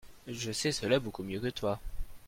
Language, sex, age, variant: French, male, under 19, Français de métropole